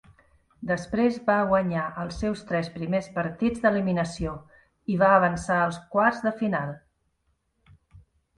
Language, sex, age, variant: Catalan, female, 50-59, Central